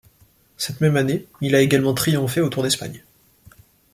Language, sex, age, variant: French, male, 19-29, Français de métropole